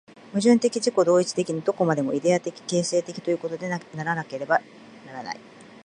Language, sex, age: Japanese, female, 50-59